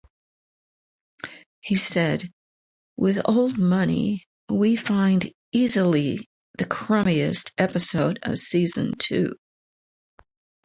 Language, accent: English, United States English